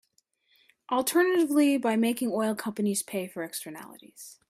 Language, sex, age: English, female, 30-39